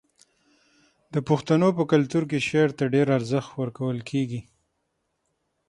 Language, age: Pashto, 40-49